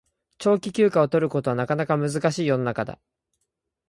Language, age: Japanese, 19-29